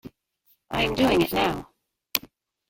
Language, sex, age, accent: English, female, 40-49, United States English